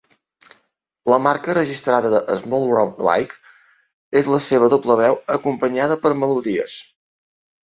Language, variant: Catalan, Central